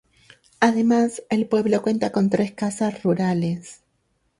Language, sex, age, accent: Spanish, female, 19-29, Caribe: Cuba, Venezuela, Puerto Rico, República Dominicana, Panamá, Colombia caribeña, México caribeño, Costa del golfo de México